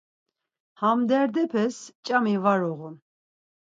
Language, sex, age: Laz, female, 40-49